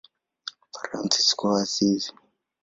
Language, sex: Swahili, male